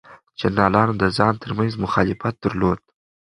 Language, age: Pashto, 19-29